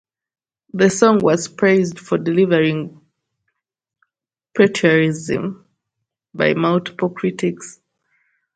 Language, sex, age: English, female, 19-29